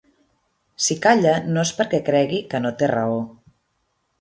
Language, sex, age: Catalan, female, 30-39